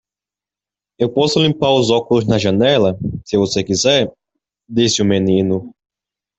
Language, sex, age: Portuguese, male, under 19